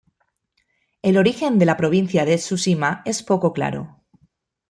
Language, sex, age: Spanish, female, 30-39